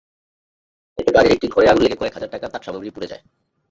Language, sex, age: Bengali, male, 19-29